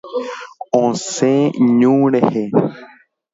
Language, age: Guarani, 19-29